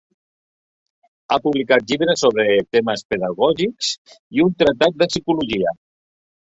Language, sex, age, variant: Catalan, male, 60-69, Central